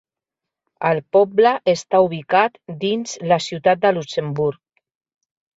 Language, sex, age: Catalan, female, 50-59